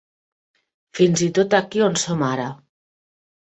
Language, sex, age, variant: Catalan, female, 40-49, Central